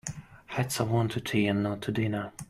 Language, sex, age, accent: English, male, 30-39, England English